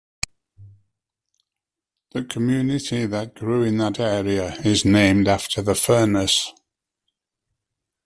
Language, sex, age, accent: English, male, 70-79, England English